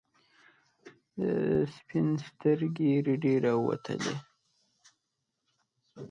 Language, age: Pashto, 19-29